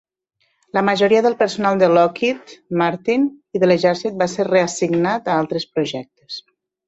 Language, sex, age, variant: Catalan, female, 40-49, Nord-Occidental